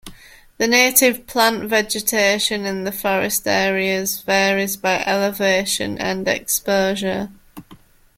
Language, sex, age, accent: English, female, 19-29, England English